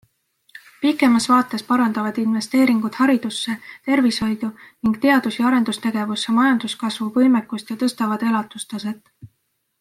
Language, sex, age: Estonian, female, 19-29